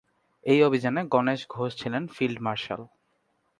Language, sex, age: Bengali, male, 19-29